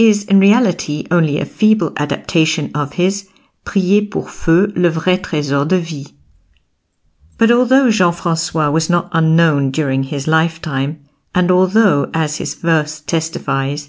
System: none